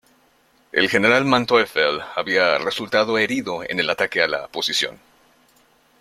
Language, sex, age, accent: Spanish, male, 30-39, México